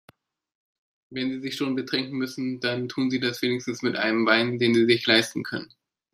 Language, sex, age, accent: German, male, 30-39, Deutschland Deutsch